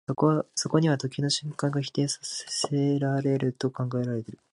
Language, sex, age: Japanese, male, 19-29